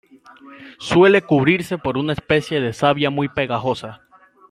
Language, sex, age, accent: Spanish, male, under 19, América central